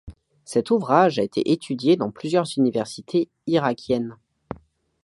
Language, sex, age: French, male, under 19